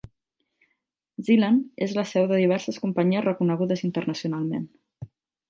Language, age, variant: Catalan, 19-29, Central